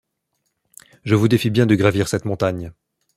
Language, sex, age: French, male, 19-29